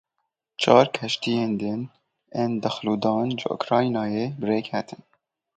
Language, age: Kurdish, 19-29